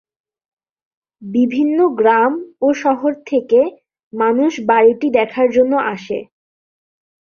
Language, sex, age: Bengali, female, 19-29